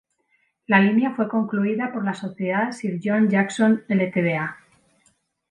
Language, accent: Spanish, España: Centro-Sur peninsular (Madrid, Toledo, Castilla-La Mancha)